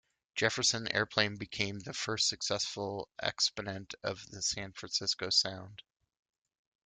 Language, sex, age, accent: English, male, 30-39, United States English